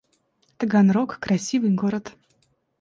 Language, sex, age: Russian, female, 19-29